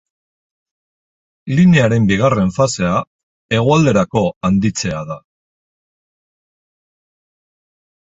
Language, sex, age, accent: Basque, male, 50-59, Mendebalekoa (Araba, Bizkaia, Gipuzkoako mendebaleko herri batzuk)